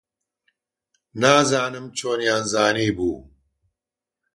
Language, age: Central Kurdish, 60-69